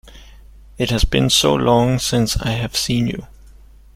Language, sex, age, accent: English, male, 19-29, United States English